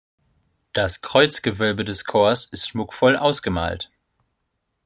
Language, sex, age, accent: German, male, 19-29, Deutschland Deutsch